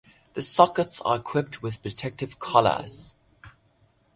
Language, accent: English, England English